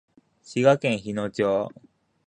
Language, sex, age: Japanese, male, 19-29